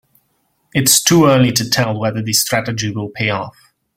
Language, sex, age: English, male, under 19